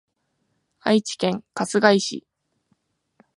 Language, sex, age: Japanese, female, 19-29